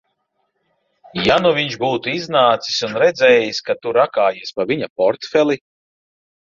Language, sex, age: Latvian, male, 40-49